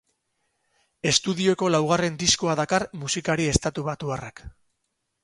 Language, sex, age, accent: Basque, male, 40-49, Mendebalekoa (Araba, Bizkaia, Gipuzkoako mendebaleko herri batzuk)